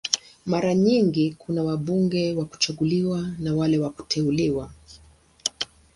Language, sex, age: Swahili, female, 60-69